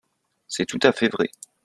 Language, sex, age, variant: French, male, under 19, Français de métropole